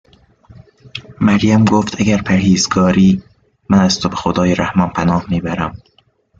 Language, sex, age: Persian, male, 19-29